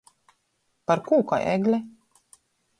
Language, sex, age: Latgalian, female, 40-49